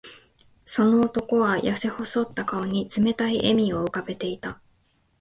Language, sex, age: Japanese, female, 19-29